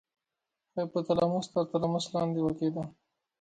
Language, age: Pashto, 19-29